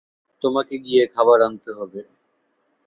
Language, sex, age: Bengali, male, 19-29